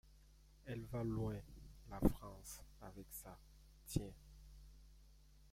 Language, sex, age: French, male, 19-29